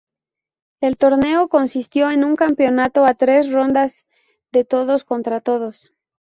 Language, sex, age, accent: Spanish, female, 19-29, México